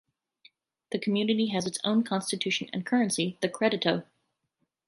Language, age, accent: English, 30-39, United States English